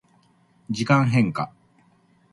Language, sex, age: Japanese, male, 50-59